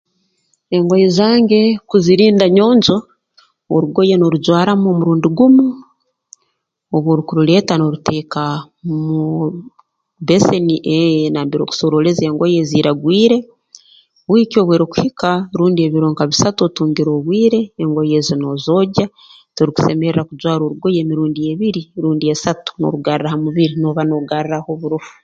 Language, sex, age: Tooro, female, 50-59